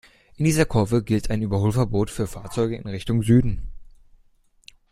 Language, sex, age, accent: German, male, under 19, Deutschland Deutsch